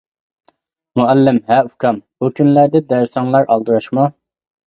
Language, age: Uyghur, 19-29